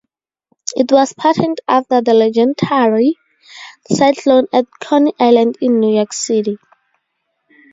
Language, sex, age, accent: English, female, 19-29, Southern African (South Africa, Zimbabwe, Namibia)